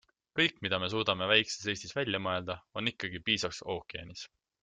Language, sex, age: Estonian, male, 19-29